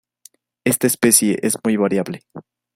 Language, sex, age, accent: Spanish, male, 19-29, México